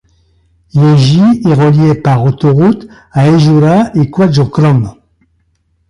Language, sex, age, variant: French, male, 70-79, Français de métropole